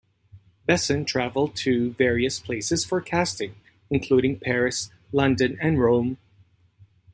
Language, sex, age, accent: English, male, 40-49, Canadian English